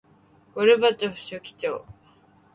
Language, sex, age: Japanese, female, under 19